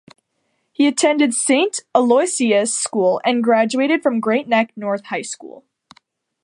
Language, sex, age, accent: English, female, under 19, United States English